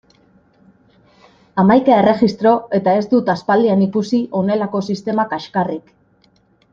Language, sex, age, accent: Basque, female, 30-39, Mendebalekoa (Araba, Bizkaia, Gipuzkoako mendebaleko herri batzuk)